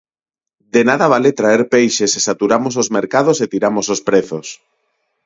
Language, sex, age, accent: Galician, male, 30-39, Neofalante